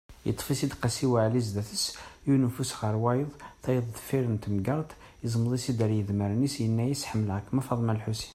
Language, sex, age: Kabyle, male, 30-39